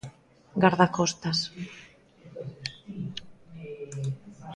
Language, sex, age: Galician, female, 40-49